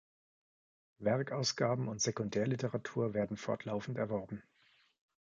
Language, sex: German, male